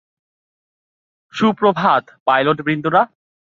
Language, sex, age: Bengali, male, 19-29